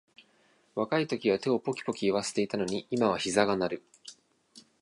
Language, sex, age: Japanese, male, 19-29